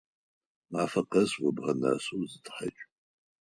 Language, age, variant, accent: Adyghe, 40-49, Адыгабзэ (Кирил, пстэумэ зэдыряе), Кıэмгуй (Çemguy)